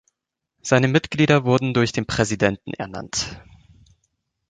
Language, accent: German, Deutschland Deutsch